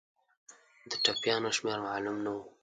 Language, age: Pashto, under 19